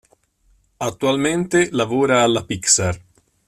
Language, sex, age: Italian, male, 50-59